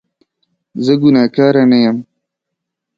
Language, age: Pashto, 19-29